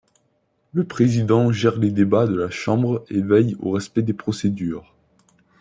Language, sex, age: French, male, 19-29